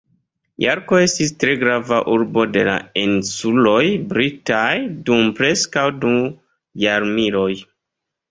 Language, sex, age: Esperanto, male, 30-39